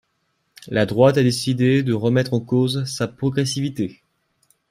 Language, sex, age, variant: French, male, 19-29, Français de métropole